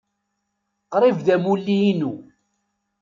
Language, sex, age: Kabyle, male, 60-69